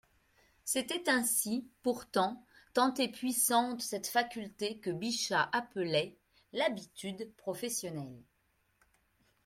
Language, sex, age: French, female, 40-49